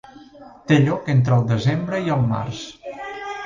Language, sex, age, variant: Catalan, male, 40-49, Central